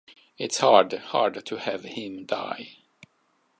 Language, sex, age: Italian, male, 50-59